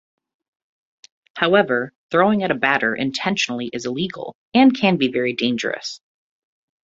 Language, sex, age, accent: English, female, 30-39, United States English